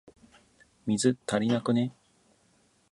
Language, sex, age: Japanese, male, 40-49